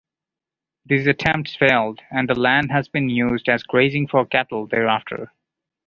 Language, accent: English, India and South Asia (India, Pakistan, Sri Lanka)